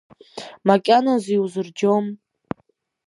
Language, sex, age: Abkhazian, female, under 19